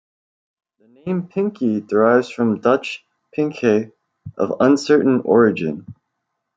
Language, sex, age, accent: English, male, 19-29, United States English